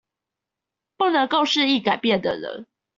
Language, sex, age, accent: Chinese, female, 19-29, 出生地：臺北市